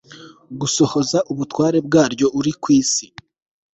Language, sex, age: Kinyarwanda, male, 19-29